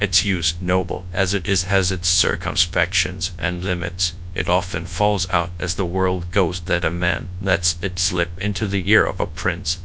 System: TTS, GradTTS